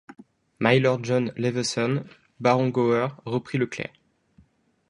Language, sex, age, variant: French, male, 19-29, Français de métropole